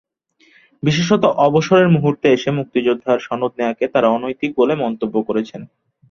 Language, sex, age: Bengali, male, under 19